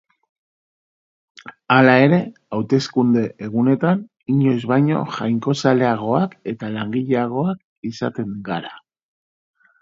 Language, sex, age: Basque, male, 30-39